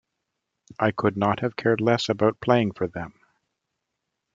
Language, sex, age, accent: English, male, 50-59, Canadian English